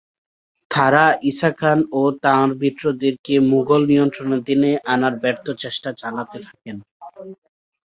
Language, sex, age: Bengali, male, 19-29